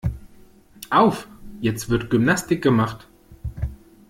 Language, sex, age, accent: German, male, 30-39, Deutschland Deutsch